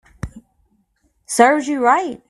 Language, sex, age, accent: English, female, 30-39, United States English